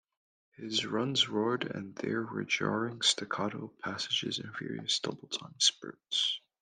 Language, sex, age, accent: English, male, under 19, Canadian English